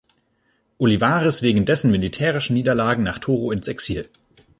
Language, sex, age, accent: German, male, 19-29, Deutschland Deutsch